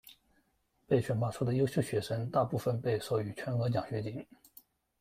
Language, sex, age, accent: Chinese, male, 19-29, 出生地：江苏省